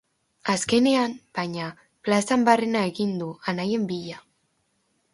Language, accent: Basque, Erdialdekoa edo Nafarra (Gipuzkoa, Nafarroa)